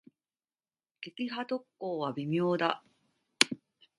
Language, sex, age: Japanese, female, 30-39